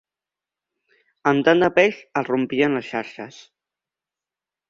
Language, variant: Catalan, Central